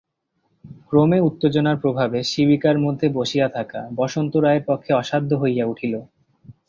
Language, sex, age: Bengali, male, 19-29